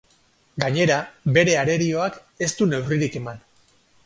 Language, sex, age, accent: Basque, male, 40-49, Mendebalekoa (Araba, Bizkaia, Gipuzkoako mendebaleko herri batzuk)